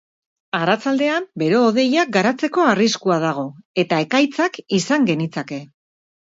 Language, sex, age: Basque, female, 40-49